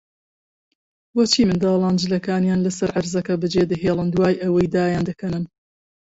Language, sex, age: Central Kurdish, female, 50-59